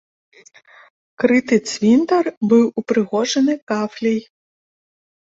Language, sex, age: Belarusian, female, 30-39